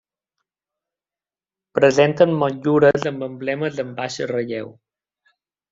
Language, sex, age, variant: Catalan, male, 30-39, Balear